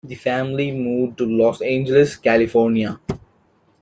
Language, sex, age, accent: English, male, 19-29, India and South Asia (India, Pakistan, Sri Lanka)